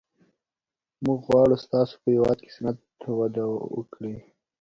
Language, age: Pashto, under 19